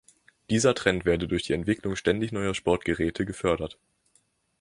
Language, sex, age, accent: German, male, 19-29, Deutschland Deutsch